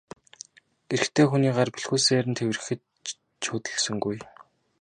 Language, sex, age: Mongolian, male, 19-29